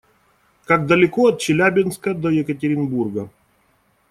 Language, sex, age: Russian, male, 40-49